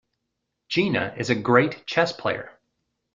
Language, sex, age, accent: English, male, 30-39, United States English